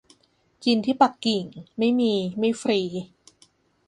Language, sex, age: Thai, female, 30-39